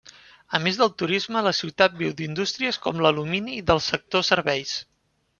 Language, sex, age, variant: Catalan, male, 19-29, Central